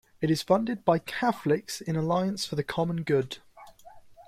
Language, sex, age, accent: English, male, under 19, England English